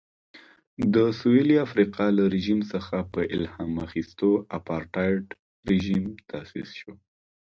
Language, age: Pashto, 19-29